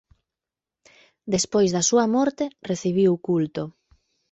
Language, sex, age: Galician, female, 30-39